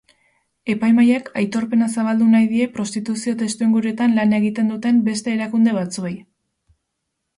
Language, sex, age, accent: Basque, female, 19-29, Erdialdekoa edo Nafarra (Gipuzkoa, Nafarroa)